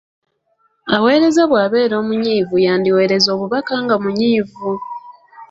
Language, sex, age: Ganda, female, 30-39